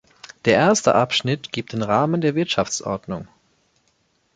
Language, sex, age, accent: German, male, 19-29, Deutschland Deutsch